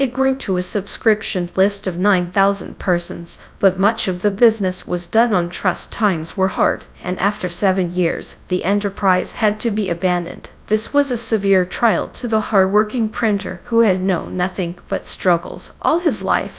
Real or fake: fake